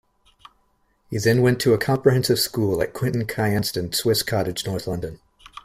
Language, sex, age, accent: English, male, 19-29, United States English